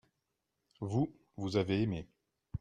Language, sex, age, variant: French, male, 40-49, Français de métropole